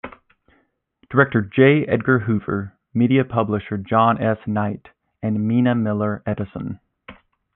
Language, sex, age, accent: English, male, 30-39, United States English